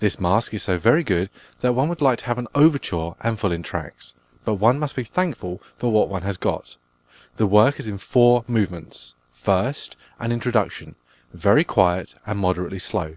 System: none